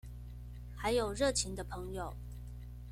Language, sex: Chinese, female